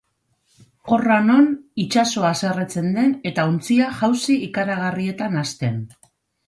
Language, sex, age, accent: Basque, female, 40-49, Mendebalekoa (Araba, Bizkaia, Gipuzkoako mendebaleko herri batzuk)